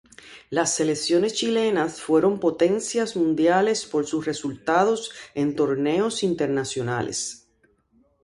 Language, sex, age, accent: Spanish, female, 50-59, Caribe: Cuba, Venezuela, Puerto Rico, República Dominicana, Panamá, Colombia caribeña, México caribeño, Costa del golfo de México